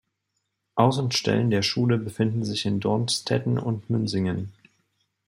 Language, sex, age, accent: German, male, 30-39, Deutschland Deutsch